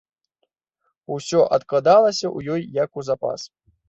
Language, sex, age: Belarusian, male, 30-39